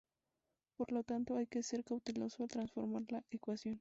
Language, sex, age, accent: Spanish, female, 19-29, México